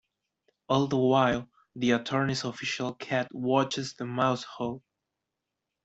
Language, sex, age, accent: English, male, 19-29, United States English